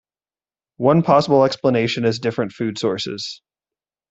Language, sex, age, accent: English, male, 30-39, Canadian English